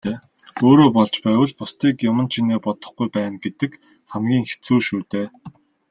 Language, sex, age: Mongolian, male, 19-29